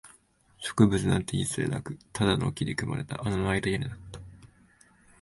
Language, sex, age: Japanese, male, 19-29